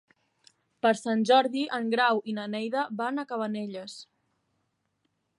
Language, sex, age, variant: Catalan, female, 40-49, Central